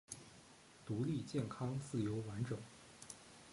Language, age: Chinese, 30-39